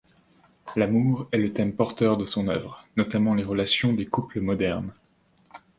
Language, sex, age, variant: French, male, 30-39, Français de métropole